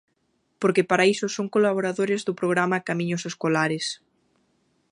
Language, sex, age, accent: Galician, female, 19-29, Atlántico (seseo e gheada); Normativo (estándar)